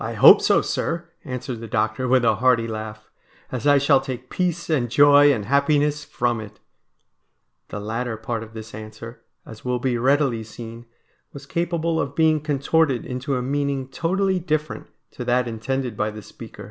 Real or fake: real